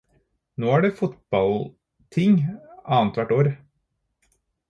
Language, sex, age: Norwegian Bokmål, male, 30-39